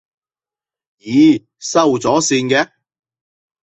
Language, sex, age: Cantonese, male, 40-49